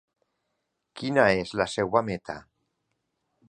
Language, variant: Catalan, Valencià central